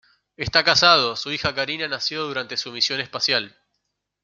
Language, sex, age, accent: Spanish, male, 19-29, Rioplatense: Argentina, Uruguay, este de Bolivia, Paraguay